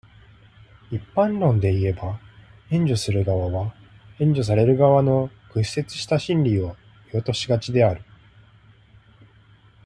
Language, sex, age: Japanese, male, 30-39